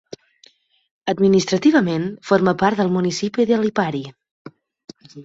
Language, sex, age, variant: Catalan, female, 19-29, Balear